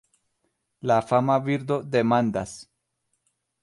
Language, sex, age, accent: Esperanto, male, 19-29, Internacia